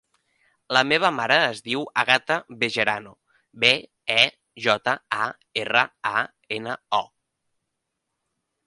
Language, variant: Catalan, Central